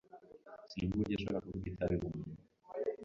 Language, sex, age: Kinyarwanda, male, 19-29